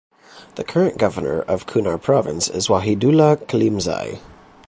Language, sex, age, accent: English, male, 19-29, Canadian English